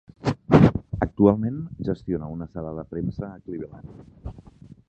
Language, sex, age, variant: Catalan, male, 40-49, Central